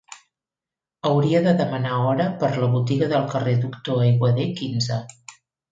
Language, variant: Catalan, Central